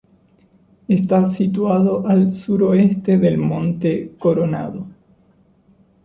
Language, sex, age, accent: Spanish, male, 30-39, Rioplatense: Argentina, Uruguay, este de Bolivia, Paraguay